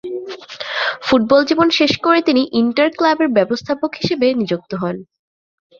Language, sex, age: Bengali, female, 19-29